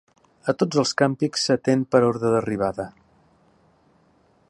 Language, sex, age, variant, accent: Catalan, male, 60-69, Central, central